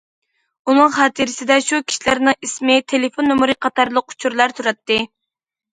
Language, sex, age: Uyghur, female, under 19